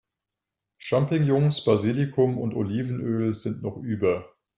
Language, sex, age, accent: German, male, 50-59, Deutschland Deutsch